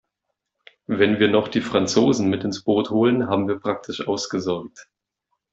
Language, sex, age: German, male, 19-29